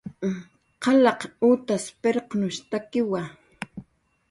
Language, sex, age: Jaqaru, female, 40-49